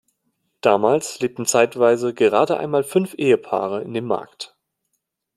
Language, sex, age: German, male, 19-29